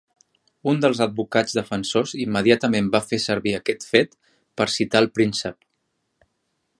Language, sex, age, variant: Catalan, male, 40-49, Central